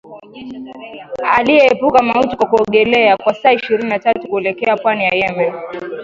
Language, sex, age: Swahili, female, 19-29